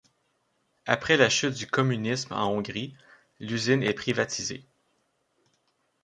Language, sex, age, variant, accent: French, male, 30-39, Français d'Amérique du Nord, Français du Canada